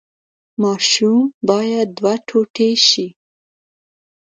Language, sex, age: Pashto, female, 19-29